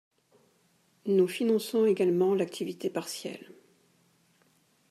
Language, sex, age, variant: French, female, 40-49, Français de métropole